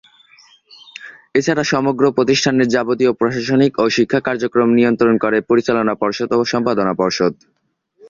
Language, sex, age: Bengali, male, under 19